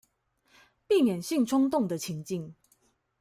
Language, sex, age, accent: Chinese, female, 19-29, 出生地：臺中市